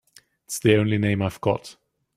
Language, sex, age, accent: English, male, 19-29, England English